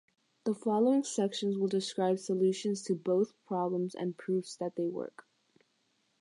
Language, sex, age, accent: English, female, under 19, United States English